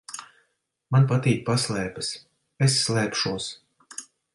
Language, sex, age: Latvian, male, 40-49